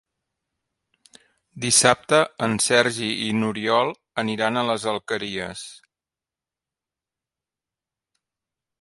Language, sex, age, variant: Catalan, male, 40-49, Central